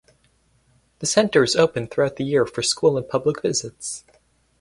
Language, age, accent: English, 19-29, United States English